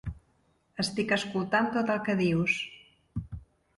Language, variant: Catalan, Central